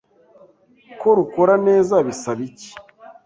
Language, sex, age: Kinyarwanda, male, 19-29